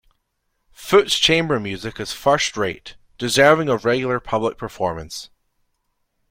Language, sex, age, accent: English, male, 19-29, Scottish English